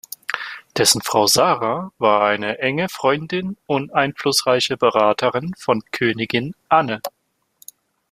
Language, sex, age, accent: German, male, 19-29, Deutschland Deutsch